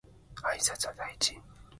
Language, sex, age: Japanese, male, 19-29